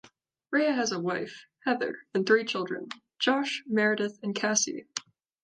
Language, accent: English, United States English